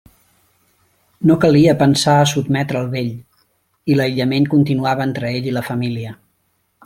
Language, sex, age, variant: Catalan, male, 30-39, Central